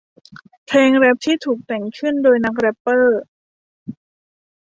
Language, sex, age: Thai, female, 19-29